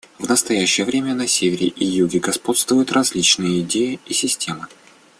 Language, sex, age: Russian, male, 19-29